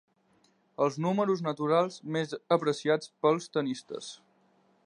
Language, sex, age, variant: Catalan, male, 19-29, Nord-Occidental